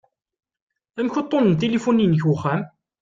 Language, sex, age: Kabyle, male, 19-29